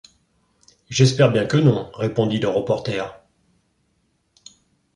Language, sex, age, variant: French, male, 50-59, Français de métropole